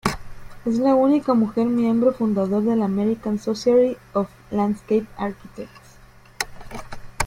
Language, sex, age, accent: Spanish, female, 19-29, México